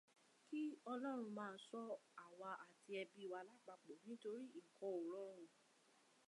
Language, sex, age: Yoruba, female, 19-29